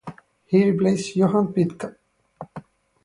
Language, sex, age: English, male, 19-29